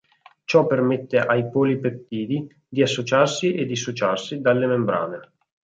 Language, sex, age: Italian, male, 19-29